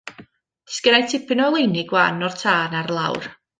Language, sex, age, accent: Welsh, female, 19-29, Y Deyrnas Unedig Cymraeg